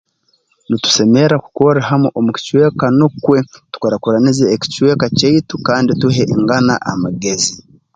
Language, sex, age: Tooro, male, 40-49